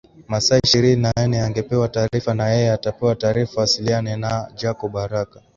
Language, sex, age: Swahili, male, 19-29